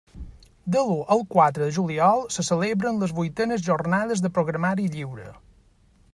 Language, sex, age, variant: Catalan, male, 40-49, Balear